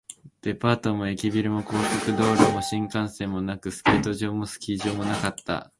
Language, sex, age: Japanese, male, under 19